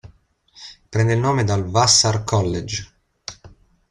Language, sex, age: Italian, male, 19-29